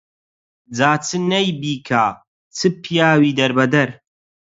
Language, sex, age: Central Kurdish, male, 30-39